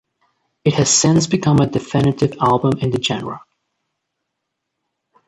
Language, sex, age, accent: English, male, 19-29, United States English